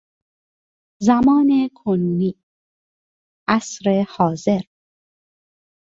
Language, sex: Persian, female